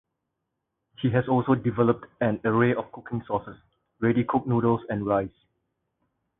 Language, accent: English, Singaporean English